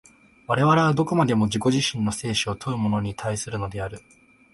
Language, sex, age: Japanese, male, 19-29